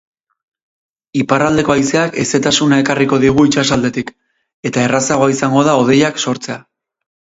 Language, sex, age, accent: Basque, male, 30-39, Erdialdekoa edo Nafarra (Gipuzkoa, Nafarroa)